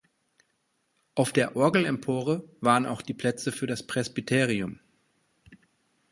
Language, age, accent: German, 40-49, Deutschland Deutsch